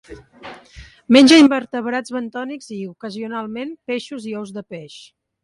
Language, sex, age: Catalan, male, 40-49